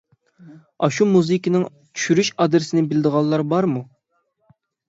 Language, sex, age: Uyghur, male, 19-29